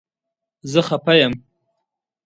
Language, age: Pashto, 19-29